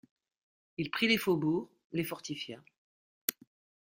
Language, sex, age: French, female, 50-59